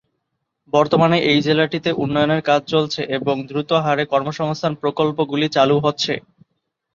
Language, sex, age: Bengali, male, 19-29